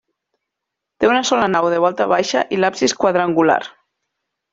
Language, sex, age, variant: Catalan, female, 40-49, Nord-Occidental